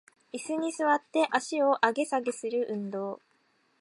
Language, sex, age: Japanese, female, 19-29